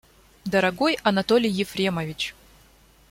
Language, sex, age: Russian, female, 19-29